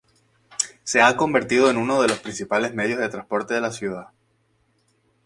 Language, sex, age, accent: Spanish, male, 19-29, España: Islas Canarias